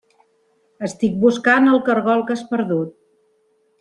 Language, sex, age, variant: Catalan, female, 50-59, Central